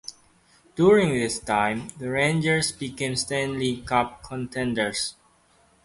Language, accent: English, Malaysian English